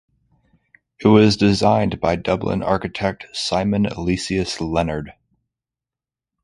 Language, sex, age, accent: English, male, 19-29, United States English